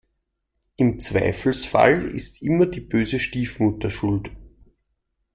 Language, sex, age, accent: German, male, 30-39, Österreichisches Deutsch